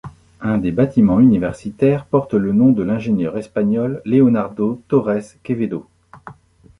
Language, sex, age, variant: French, male, 50-59, Français de métropole